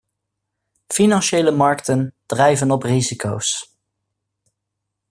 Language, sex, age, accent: Dutch, male, 19-29, Nederlands Nederlands